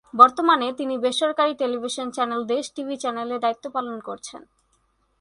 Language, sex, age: Bengali, female, 19-29